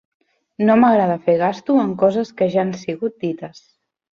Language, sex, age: Catalan, female, 30-39